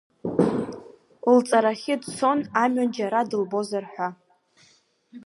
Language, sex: Abkhazian, female